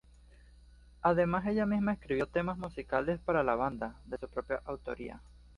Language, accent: Spanish, Caribe: Cuba, Venezuela, Puerto Rico, República Dominicana, Panamá, Colombia caribeña, México caribeño, Costa del golfo de México